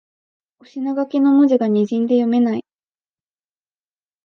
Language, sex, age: Japanese, female, 19-29